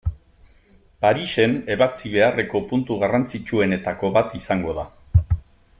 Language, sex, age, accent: Basque, male, 50-59, Mendebalekoa (Araba, Bizkaia, Gipuzkoako mendebaleko herri batzuk)